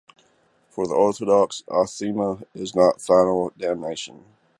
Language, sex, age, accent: English, male, 30-39, United States English